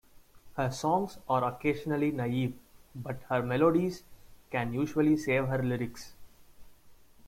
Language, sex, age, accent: English, male, 19-29, India and South Asia (India, Pakistan, Sri Lanka)